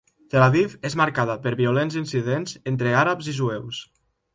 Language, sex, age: Catalan, male, under 19